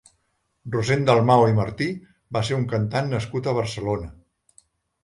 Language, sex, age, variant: Catalan, male, 60-69, Central